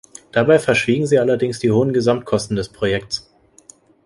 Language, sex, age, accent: German, male, 19-29, Deutschland Deutsch